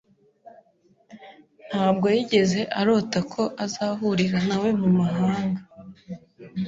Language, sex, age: Kinyarwanda, female, 19-29